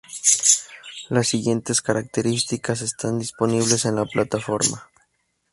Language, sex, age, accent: Spanish, male, 19-29, México